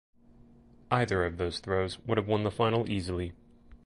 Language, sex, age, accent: English, male, 30-39, United States English